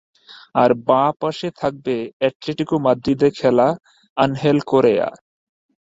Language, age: Bengali, 30-39